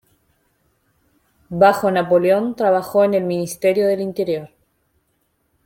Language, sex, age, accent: Spanish, female, 19-29, Rioplatense: Argentina, Uruguay, este de Bolivia, Paraguay